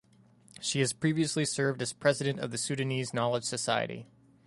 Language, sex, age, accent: English, male, 19-29, United States English